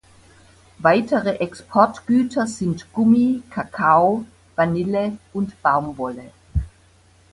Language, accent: German, Deutschland Deutsch